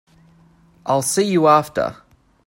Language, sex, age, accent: English, male, 30-39, Australian English